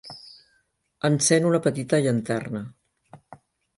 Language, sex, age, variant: Catalan, female, 50-59, Central